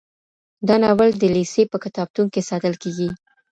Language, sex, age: Pashto, female, under 19